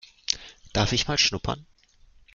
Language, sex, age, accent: German, male, 19-29, Deutschland Deutsch